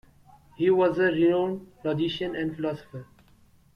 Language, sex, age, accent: English, male, 19-29, India and South Asia (India, Pakistan, Sri Lanka)